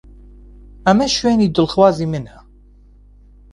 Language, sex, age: Central Kurdish, male, 19-29